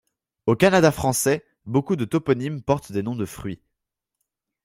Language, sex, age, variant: French, male, under 19, Français de métropole